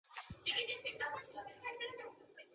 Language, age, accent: English, 19-29, United States English